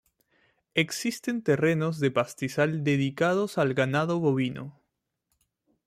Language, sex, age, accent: Spanish, male, 30-39, Andino-Pacífico: Colombia, Perú, Ecuador, oeste de Bolivia y Venezuela andina